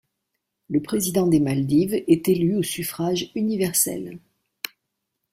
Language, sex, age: French, female, 60-69